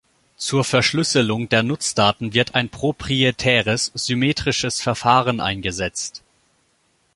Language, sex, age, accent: German, male, 19-29, Deutschland Deutsch